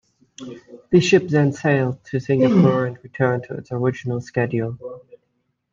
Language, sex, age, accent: English, male, 19-29, United States English